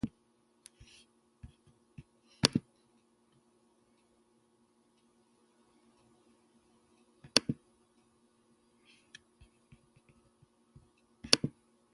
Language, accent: English, United States English